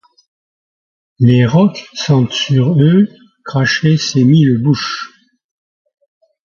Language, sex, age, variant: French, male, 80-89, Français de métropole